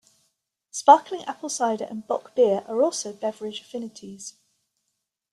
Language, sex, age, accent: English, female, 50-59, England English